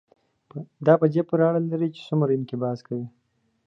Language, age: Pashto, 19-29